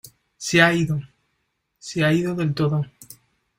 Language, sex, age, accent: Spanish, male, 19-29, España: Centro-Sur peninsular (Madrid, Toledo, Castilla-La Mancha)